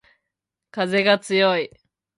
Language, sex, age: Japanese, female, 19-29